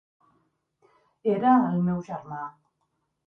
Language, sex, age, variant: Catalan, female, 50-59, Central